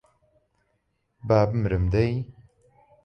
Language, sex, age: Central Kurdish, male, 19-29